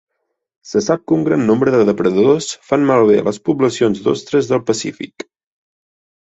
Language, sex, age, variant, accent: Catalan, male, 19-29, Central, gironí; Garrotxi